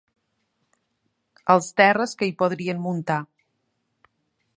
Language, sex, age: Catalan, female, 40-49